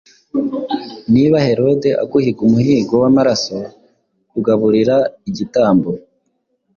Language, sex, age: Kinyarwanda, male, 19-29